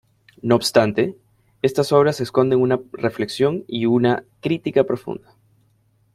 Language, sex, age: Spanish, male, 30-39